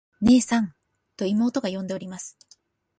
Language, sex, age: Japanese, female, 40-49